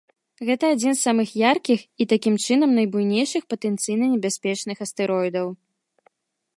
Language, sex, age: Belarusian, female, 19-29